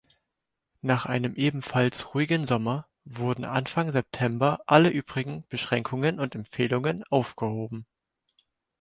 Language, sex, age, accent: German, male, 19-29, Deutschland Deutsch